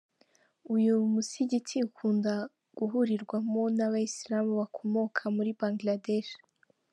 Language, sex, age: Kinyarwanda, female, 19-29